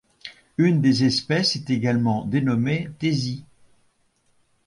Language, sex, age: French, male, 70-79